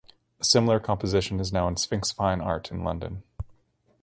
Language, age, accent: English, 30-39, Canadian English